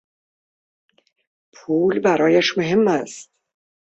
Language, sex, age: Persian, female, 60-69